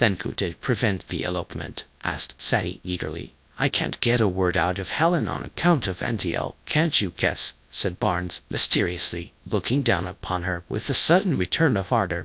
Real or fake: fake